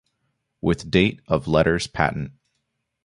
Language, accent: English, United States English